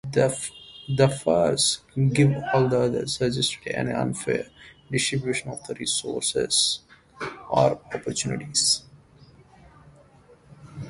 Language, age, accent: English, 19-29, United States English